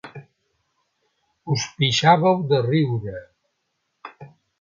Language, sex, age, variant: Catalan, male, 60-69, Central